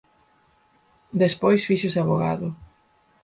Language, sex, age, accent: Galician, female, 19-29, Normativo (estándar)